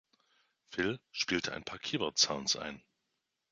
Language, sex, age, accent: German, male, 40-49, Deutschland Deutsch